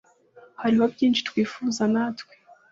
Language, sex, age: Kinyarwanda, female, 19-29